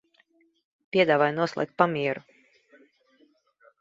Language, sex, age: Latvian, female, 30-39